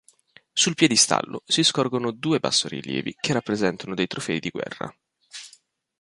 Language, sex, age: Italian, male, 19-29